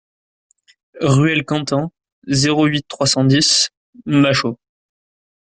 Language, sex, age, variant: French, male, 19-29, Français d'Europe